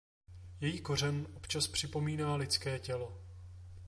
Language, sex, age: Czech, male, 30-39